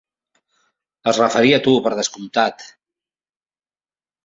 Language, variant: Catalan, Central